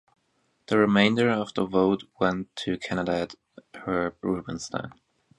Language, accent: English, United States English